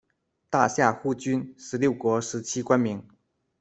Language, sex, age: Chinese, male, 30-39